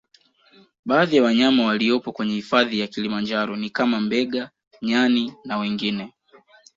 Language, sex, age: Swahili, male, 19-29